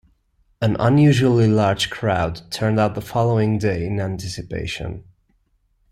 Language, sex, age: English, male, 30-39